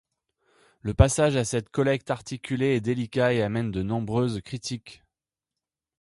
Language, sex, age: French, male, 30-39